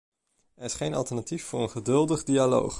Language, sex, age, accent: Dutch, male, 19-29, Nederlands Nederlands